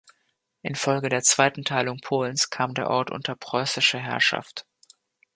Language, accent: German, Deutschland Deutsch